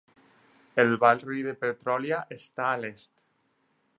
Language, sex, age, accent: Catalan, male, 30-39, Tortosí